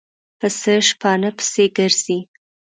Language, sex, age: Pashto, female, 19-29